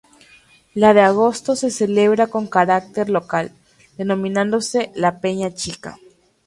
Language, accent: Spanish, Andino-Pacífico: Colombia, Perú, Ecuador, oeste de Bolivia y Venezuela andina